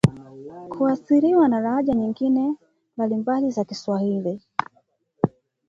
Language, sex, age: Swahili, female, 19-29